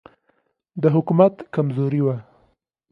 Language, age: Pashto, 19-29